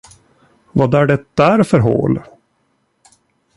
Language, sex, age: Swedish, male, 40-49